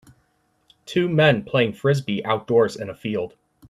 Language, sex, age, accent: English, male, 19-29, United States English